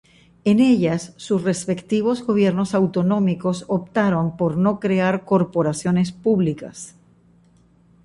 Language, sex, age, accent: Spanish, female, 60-69, Caribe: Cuba, Venezuela, Puerto Rico, República Dominicana, Panamá, Colombia caribeña, México caribeño, Costa del golfo de México